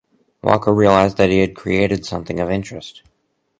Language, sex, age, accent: English, male, 19-29, United States English